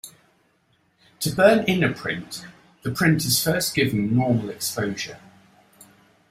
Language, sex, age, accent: English, male, 50-59, England English